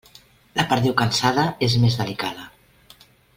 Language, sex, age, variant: Catalan, female, 50-59, Central